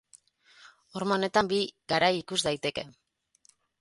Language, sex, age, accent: Basque, female, 30-39, Mendebalekoa (Araba, Bizkaia, Gipuzkoako mendebaleko herri batzuk)